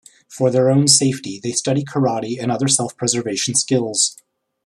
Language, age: English, 19-29